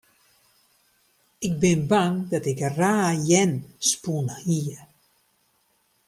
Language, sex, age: Western Frisian, female, 50-59